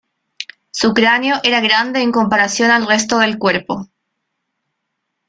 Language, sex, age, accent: Spanish, female, 19-29, Chileno: Chile, Cuyo